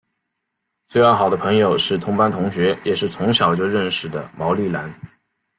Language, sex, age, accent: Chinese, male, 19-29, 出生地：浙江省